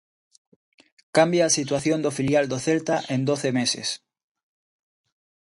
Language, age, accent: Galician, 19-29, Normativo (estándar)